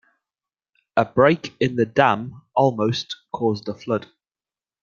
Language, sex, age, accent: English, male, 19-29, England English